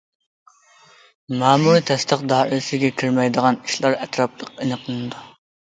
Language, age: Uyghur, 19-29